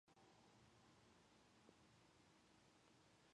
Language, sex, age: English, female, 19-29